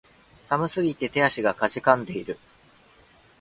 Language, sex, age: Japanese, male, 19-29